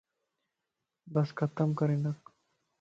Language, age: Lasi, 19-29